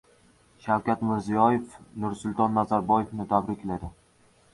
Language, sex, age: Uzbek, male, under 19